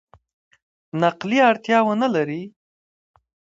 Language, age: Pashto, 30-39